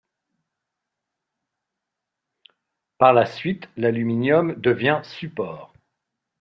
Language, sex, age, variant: French, male, 40-49, Français de métropole